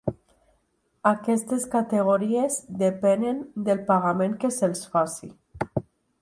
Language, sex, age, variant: Catalan, female, 19-29, Nord-Occidental